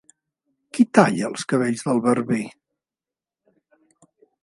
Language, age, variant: Catalan, 60-69, Central